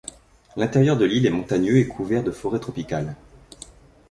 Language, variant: French, Français de métropole